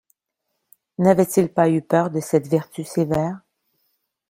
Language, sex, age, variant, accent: French, female, 40-49, Français d'Amérique du Nord, Français du Canada